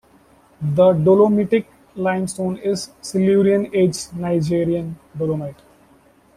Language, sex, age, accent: English, male, 19-29, India and South Asia (India, Pakistan, Sri Lanka)